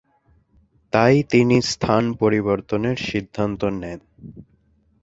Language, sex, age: Bengali, male, 19-29